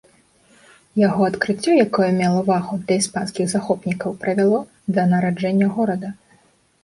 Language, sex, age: Belarusian, female, 19-29